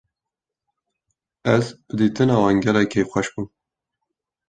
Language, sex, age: Kurdish, male, 19-29